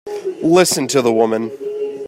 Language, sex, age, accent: English, male, 19-29, United States English